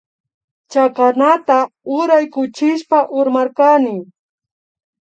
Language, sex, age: Imbabura Highland Quichua, female, 30-39